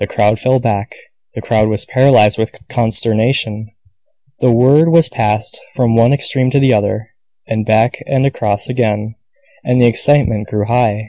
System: none